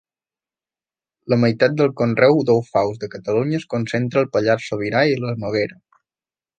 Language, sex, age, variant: Catalan, male, 19-29, Balear